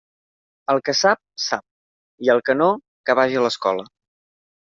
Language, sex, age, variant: Catalan, male, 19-29, Central